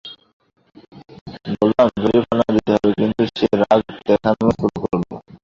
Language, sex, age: Bengali, male, 19-29